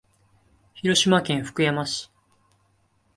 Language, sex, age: Japanese, male, 19-29